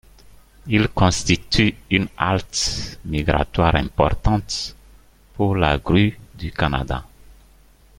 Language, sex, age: French, male, 40-49